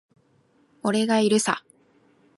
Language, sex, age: Japanese, female, 19-29